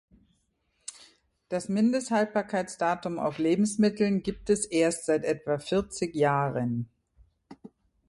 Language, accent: German, Deutschland Deutsch